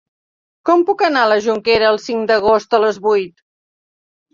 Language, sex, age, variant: Catalan, female, 60-69, Central